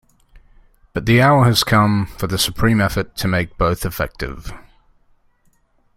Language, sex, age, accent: English, male, 19-29, England English